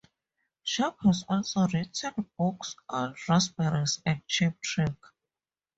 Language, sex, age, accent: English, female, 19-29, Southern African (South Africa, Zimbabwe, Namibia)